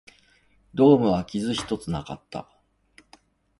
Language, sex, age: Japanese, male, 60-69